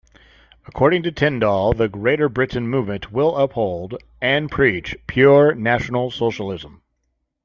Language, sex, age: English, male, 30-39